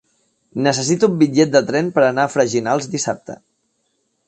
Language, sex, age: Catalan, male, 30-39